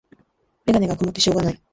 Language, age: Japanese, 19-29